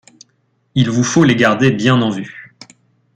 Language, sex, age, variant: French, male, 19-29, Français de métropole